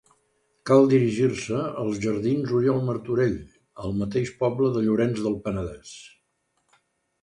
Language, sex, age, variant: Catalan, male, 70-79, Central